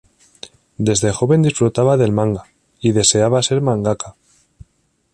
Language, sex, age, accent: Spanish, male, 19-29, España: Norte peninsular (Asturias, Castilla y León, Cantabria, País Vasco, Navarra, Aragón, La Rioja, Guadalajara, Cuenca)